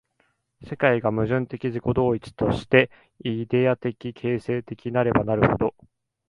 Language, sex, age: Japanese, male, 19-29